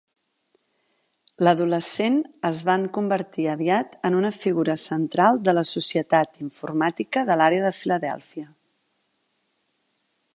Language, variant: Catalan, Central